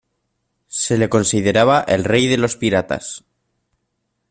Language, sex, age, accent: Spanish, male, under 19, España: Centro-Sur peninsular (Madrid, Toledo, Castilla-La Mancha)